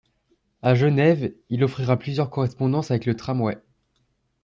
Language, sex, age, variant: French, male, under 19, Français de métropole